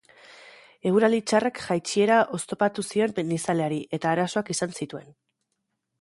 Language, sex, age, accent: Basque, female, 30-39, Erdialdekoa edo Nafarra (Gipuzkoa, Nafarroa)